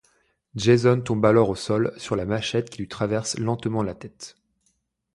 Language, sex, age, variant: French, male, 19-29, Français de métropole